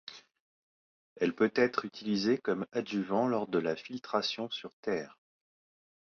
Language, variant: French, Français de métropole